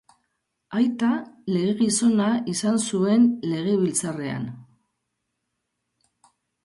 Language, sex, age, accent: Basque, female, 60-69, Erdialdekoa edo Nafarra (Gipuzkoa, Nafarroa)